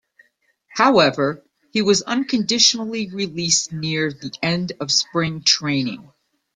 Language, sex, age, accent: English, female, 60-69, United States English